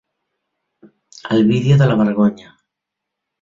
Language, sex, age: Catalan, female, 60-69